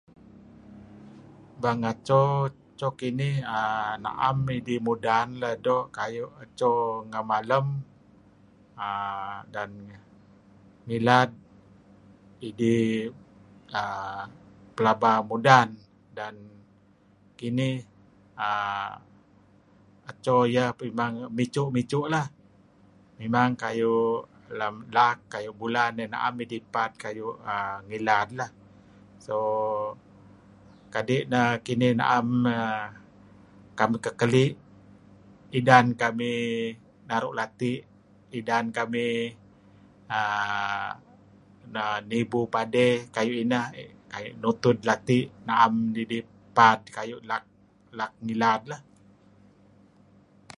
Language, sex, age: Kelabit, male, 60-69